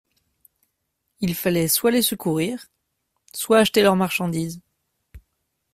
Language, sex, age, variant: French, male, 19-29, Français de métropole